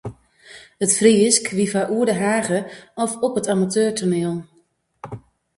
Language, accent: Western Frisian, Wâldfrysk